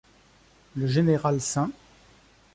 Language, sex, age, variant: French, male, 30-39, Français de métropole